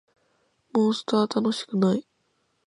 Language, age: Japanese, under 19